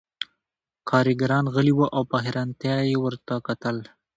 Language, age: Pashto, 19-29